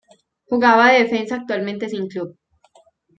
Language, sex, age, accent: Spanish, female, 30-39, Andino-Pacífico: Colombia, Perú, Ecuador, oeste de Bolivia y Venezuela andina